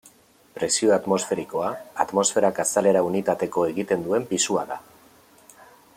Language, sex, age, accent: Basque, male, 30-39, Erdialdekoa edo Nafarra (Gipuzkoa, Nafarroa)